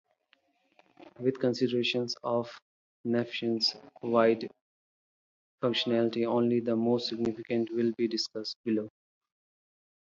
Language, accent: English, India and South Asia (India, Pakistan, Sri Lanka)